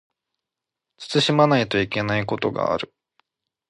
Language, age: Japanese, 19-29